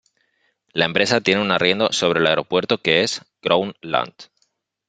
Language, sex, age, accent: Spanish, male, 30-39, España: Norte peninsular (Asturias, Castilla y León, Cantabria, País Vasco, Navarra, Aragón, La Rioja, Guadalajara, Cuenca)